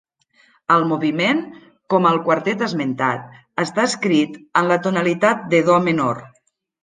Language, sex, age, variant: Catalan, female, 40-49, Nord-Occidental